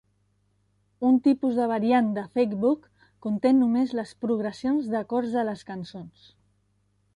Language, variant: Catalan, Central